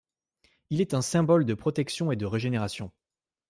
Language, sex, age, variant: French, male, 19-29, Français de métropole